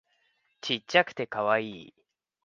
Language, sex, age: Japanese, male, 19-29